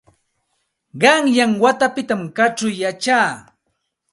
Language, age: Santa Ana de Tusi Pasco Quechua, 40-49